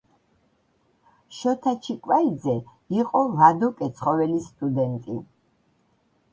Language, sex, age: Georgian, female, 70-79